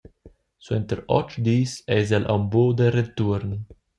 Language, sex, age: Romansh, male, 19-29